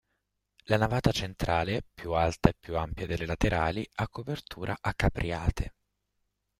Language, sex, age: Italian, male, 19-29